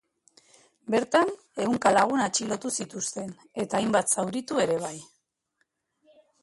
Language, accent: Basque, Mendebalekoa (Araba, Bizkaia, Gipuzkoako mendebaleko herri batzuk)